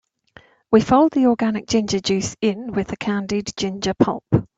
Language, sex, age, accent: English, female, 50-59, England English